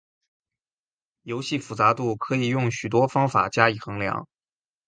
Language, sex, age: Chinese, male, 19-29